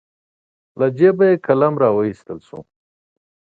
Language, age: Pashto, 30-39